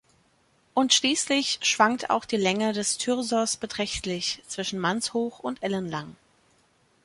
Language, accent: German, Deutschland Deutsch